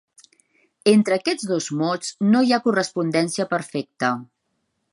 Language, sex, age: Catalan, female, 40-49